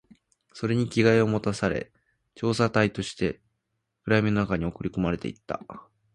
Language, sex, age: Japanese, male, under 19